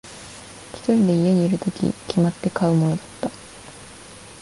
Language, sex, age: Japanese, female, 19-29